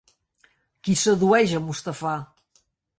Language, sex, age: Catalan, female, 70-79